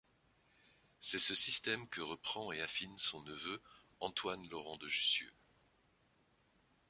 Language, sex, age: French, male, 50-59